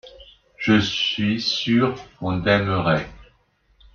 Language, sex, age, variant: French, male, 60-69, Français de métropole